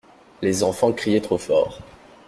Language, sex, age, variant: French, male, 19-29, Français de métropole